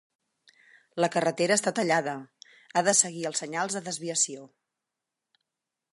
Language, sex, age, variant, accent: Catalan, female, 50-59, Central, central